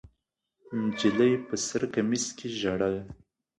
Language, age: Pashto, 19-29